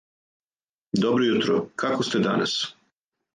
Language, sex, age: Serbian, male, 50-59